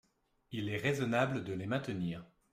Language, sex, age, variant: French, male, 30-39, Français de métropole